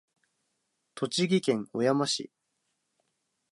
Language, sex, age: Japanese, male, 19-29